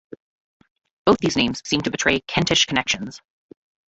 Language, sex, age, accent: English, female, 30-39, United States English